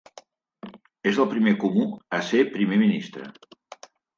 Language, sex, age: Catalan, male, 50-59